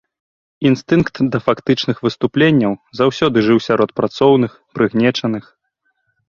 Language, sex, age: Belarusian, male, 19-29